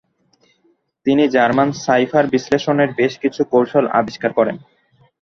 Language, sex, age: Bengali, male, under 19